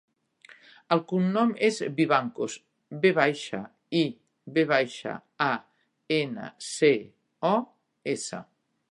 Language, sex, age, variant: Catalan, female, 50-59, Central